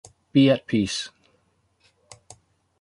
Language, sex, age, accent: English, male, 60-69, England English